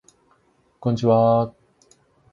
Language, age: Japanese, 19-29